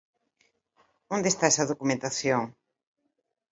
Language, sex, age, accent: Galician, female, 50-59, Normativo (estándar)